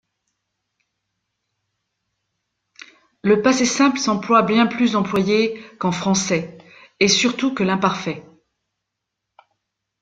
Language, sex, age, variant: French, female, 50-59, Français de métropole